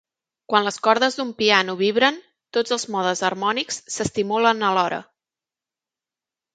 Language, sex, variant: Catalan, female, Central